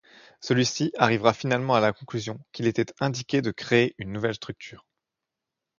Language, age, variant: French, 19-29, Français de métropole